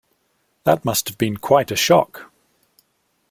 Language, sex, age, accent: English, male, 40-49, England English